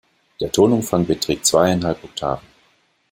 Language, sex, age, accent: German, male, 50-59, Deutschland Deutsch